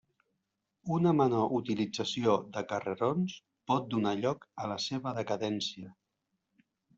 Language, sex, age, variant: Catalan, male, 40-49, Central